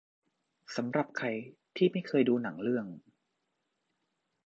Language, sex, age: Thai, male, 30-39